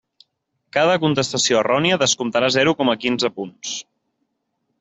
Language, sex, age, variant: Catalan, male, 19-29, Central